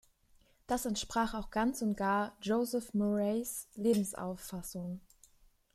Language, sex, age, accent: German, female, 19-29, Deutschland Deutsch